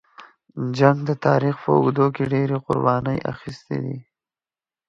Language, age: Pashto, 19-29